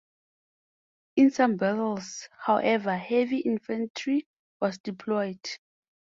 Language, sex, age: English, female, 19-29